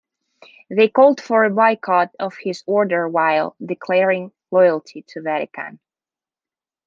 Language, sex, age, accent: English, female, 30-39, United States English